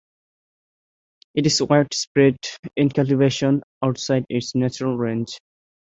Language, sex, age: English, male, 19-29